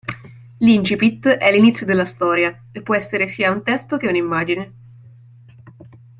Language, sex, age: Italian, female, 19-29